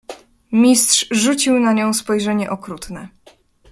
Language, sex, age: Polish, female, 19-29